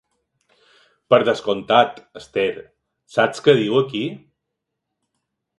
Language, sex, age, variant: Catalan, male, 40-49, Balear